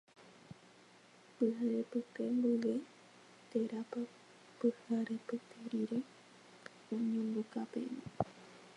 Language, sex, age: Guarani, female, 19-29